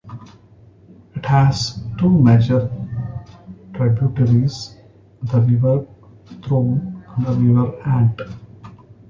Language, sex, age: English, male, 40-49